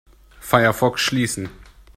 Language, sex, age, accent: German, male, 19-29, Deutschland Deutsch